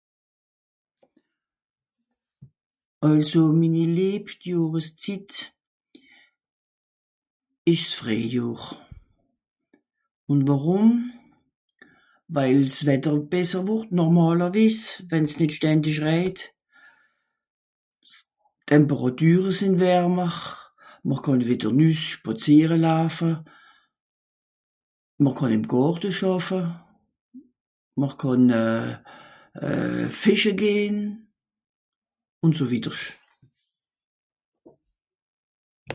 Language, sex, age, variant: Swiss German, female, 60-69, Nordniederàlemmànisch (Rishoffe, Zàwere, Bùsswìller, Hawenau, Brüemt, Stroossbùri, Molse, Dàmbàch, Schlettstàtt, Pfàlzbùri usw.)